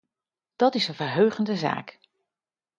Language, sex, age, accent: Dutch, female, 50-59, Nederlands Nederlands